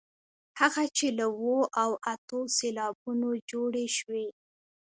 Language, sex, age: Pashto, female, 19-29